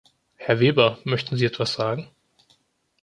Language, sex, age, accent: German, male, 19-29, Deutschland Deutsch